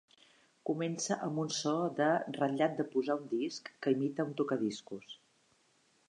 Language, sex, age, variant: Catalan, female, 50-59, Central